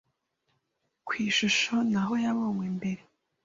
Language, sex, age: Kinyarwanda, female, 50-59